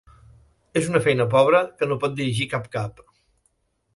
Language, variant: Catalan, Central